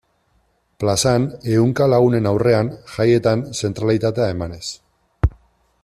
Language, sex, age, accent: Basque, male, 19-29, Mendebalekoa (Araba, Bizkaia, Gipuzkoako mendebaleko herri batzuk)